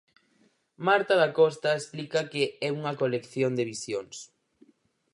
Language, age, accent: Galician, 19-29, Central (gheada)